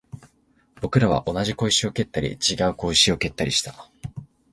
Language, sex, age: Japanese, male, 19-29